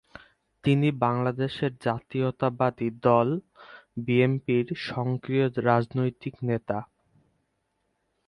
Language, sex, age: Bengali, male, 19-29